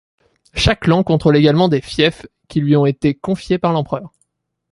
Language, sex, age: French, male, under 19